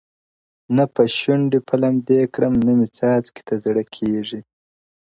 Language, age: Pashto, 19-29